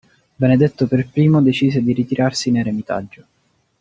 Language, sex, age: Italian, male, 19-29